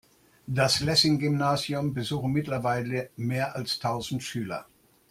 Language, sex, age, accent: German, male, 60-69, Deutschland Deutsch